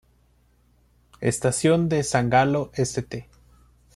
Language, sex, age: Spanish, male, 19-29